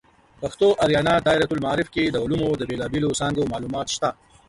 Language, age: Pashto, 40-49